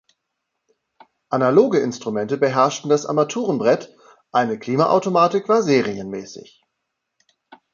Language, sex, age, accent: German, male, 50-59, Deutschland Deutsch